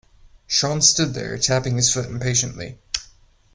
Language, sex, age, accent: English, male, under 19, United States English